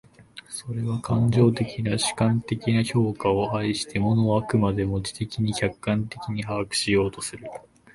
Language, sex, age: Japanese, male, 19-29